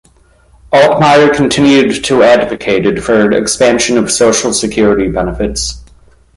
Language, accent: English, United States English